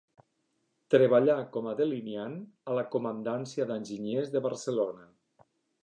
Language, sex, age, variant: Catalan, male, 40-49, Nord-Occidental